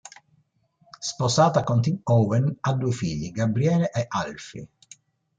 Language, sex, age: Italian, male, 60-69